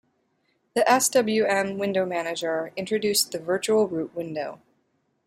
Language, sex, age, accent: English, female, 19-29, United States English